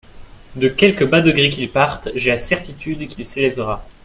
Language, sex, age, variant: French, male, 19-29, Français de métropole